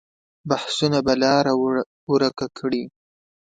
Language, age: Pashto, 19-29